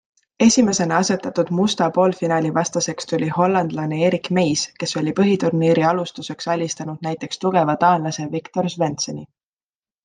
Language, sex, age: Estonian, female, 19-29